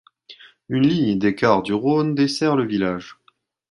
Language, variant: French, Français de métropole